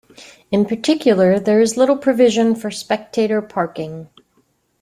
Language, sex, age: English, female, 50-59